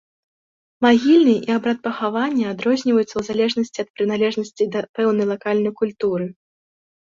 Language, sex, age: Belarusian, female, 19-29